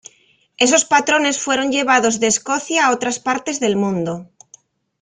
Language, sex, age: Spanish, female, 40-49